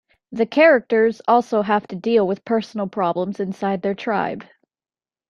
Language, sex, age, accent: English, female, 19-29, United States English